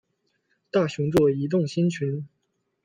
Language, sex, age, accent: Chinese, male, 19-29, 出生地：河北省